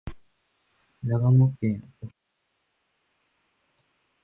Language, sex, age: Japanese, male, 19-29